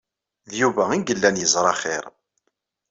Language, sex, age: Kabyle, male, 40-49